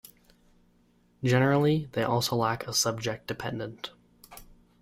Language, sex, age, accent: English, male, under 19, Canadian English